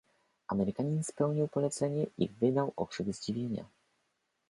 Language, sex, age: Polish, male, 30-39